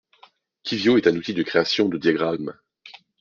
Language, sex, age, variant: French, male, 19-29, Français de métropole